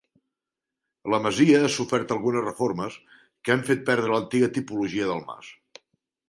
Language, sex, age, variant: Catalan, male, 50-59, Central